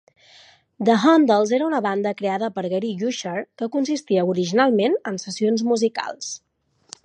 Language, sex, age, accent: Catalan, female, 30-39, central; nord-occidental